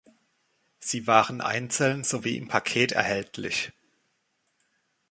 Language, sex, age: German, male, 30-39